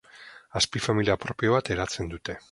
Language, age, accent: Basque, 40-49, Mendebalekoa (Araba, Bizkaia, Gipuzkoako mendebaleko herri batzuk)